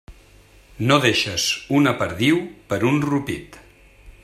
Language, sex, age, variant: Catalan, male, 40-49, Central